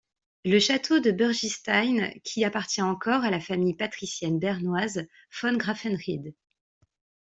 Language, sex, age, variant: French, female, 30-39, Français de métropole